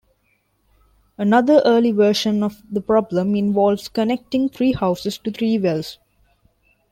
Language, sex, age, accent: English, female, 19-29, India and South Asia (India, Pakistan, Sri Lanka)